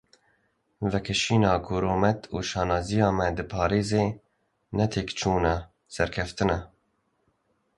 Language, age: Kurdish, 30-39